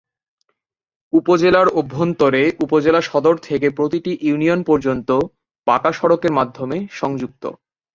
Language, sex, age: Bengali, male, 19-29